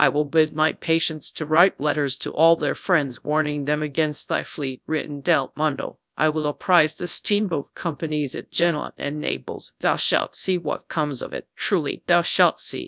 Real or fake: fake